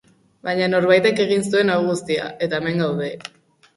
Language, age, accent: Basque, under 19, Mendebalekoa (Araba, Bizkaia, Gipuzkoako mendebaleko herri batzuk)